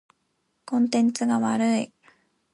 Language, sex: Japanese, female